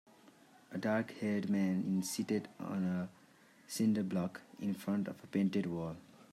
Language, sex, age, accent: English, male, 19-29, India and South Asia (India, Pakistan, Sri Lanka)